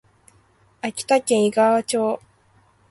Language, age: Japanese, 19-29